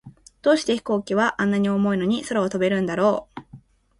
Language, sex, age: Japanese, female, 19-29